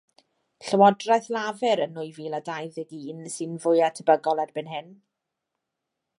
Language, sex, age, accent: Welsh, female, 30-39, Y Deyrnas Unedig Cymraeg